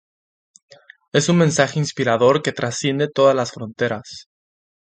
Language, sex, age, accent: Spanish, male, 19-29, México